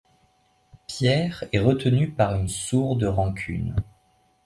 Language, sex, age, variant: French, male, 19-29, Français de métropole